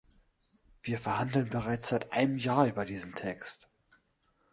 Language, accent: German, Deutschland Deutsch